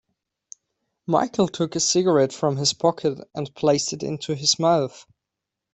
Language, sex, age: English, male, 19-29